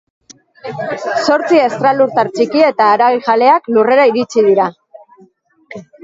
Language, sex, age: Basque, female, 50-59